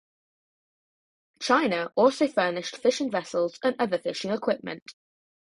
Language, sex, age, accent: English, male, under 19, England English